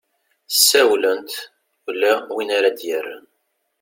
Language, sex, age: Kabyle, male, 30-39